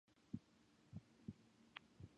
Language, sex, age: English, female, 19-29